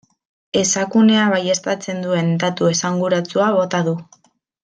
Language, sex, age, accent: Basque, female, 19-29, Mendebalekoa (Araba, Bizkaia, Gipuzkoako mendebaleko herri batzuk)